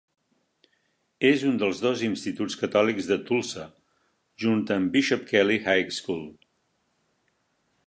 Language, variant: Catalan, Central